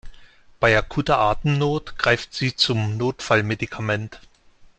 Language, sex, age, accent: German, male, 40-49, Deutschland Deutsch